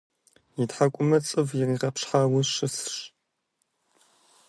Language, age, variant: Kabardian, 19-29, Адыгэбзэ (Къэбэрдей, Кирил, псоми зэдай)